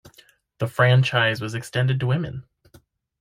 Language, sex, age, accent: English, male, 30-39, United States English